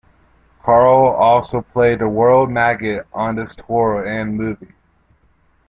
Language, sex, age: English, male, 19-29